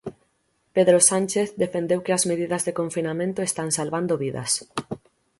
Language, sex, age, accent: Galician, female, 19-29, Central (gheada); Oriental (común en zona oriental)